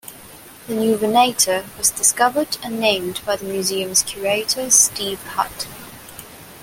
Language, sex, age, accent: English, female, 19-29, England English